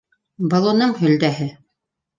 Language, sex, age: Bashkir, female, 50-59